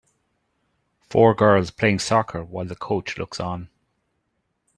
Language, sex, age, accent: English, male, 40-49, Irish English